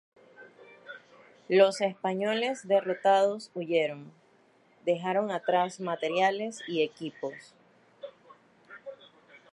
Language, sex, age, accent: Spanish, female, 30-39, Andino-Pacífico: Colombia, Perú, Ecuador, oeste de Bolivia y Venezuela andina